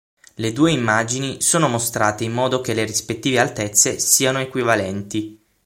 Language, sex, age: Italian, male, 19-29